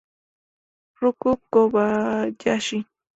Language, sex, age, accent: Spanish, female, 19-29, México